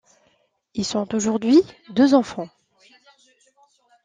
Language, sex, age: French, female, 30-39